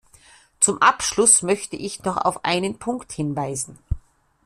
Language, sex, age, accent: German, female, 50-59, Österreichisches Deutsch